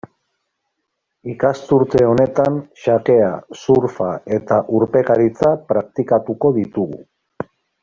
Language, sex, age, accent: Basque, male, 40-49, Mendebalekoa (Araba, Bizkaia, Gipuzkoako mendebaleko herri batzuk)